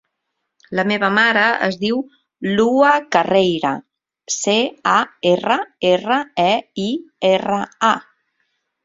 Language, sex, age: Catalan, female, 40-49